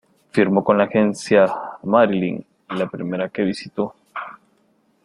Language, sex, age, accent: Spanish, male, 19-29, América central